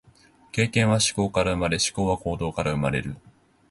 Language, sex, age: Japanese, male, 19-29